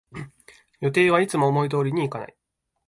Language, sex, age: Japanese, male, 19-29